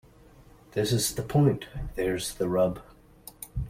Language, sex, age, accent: English, male, 19-29, United States English